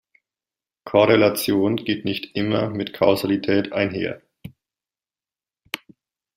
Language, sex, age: German, male, 19-29